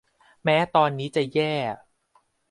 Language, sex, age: Thai, male, 30-39